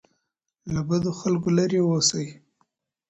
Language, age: Pashto, 30-39